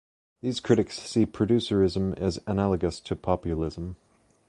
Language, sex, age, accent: English, male, 30-39, Canadian English